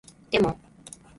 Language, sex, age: Japanese, female, 30-39